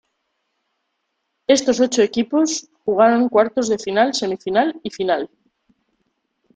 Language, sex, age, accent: Spanish, female, 30-39, España: Centro-Sur peninsular (Madrid, Toledo, Castilla-La Mancha)